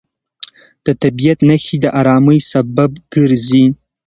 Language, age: Pashto, 19-29